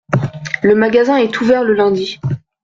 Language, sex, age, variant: French, female, 19-29, Français de métropole